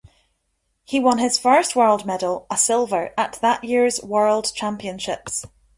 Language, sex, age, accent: English, female, 19-29, Scottish English